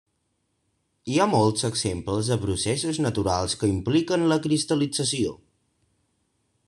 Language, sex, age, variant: Catalan, male, under 19, Central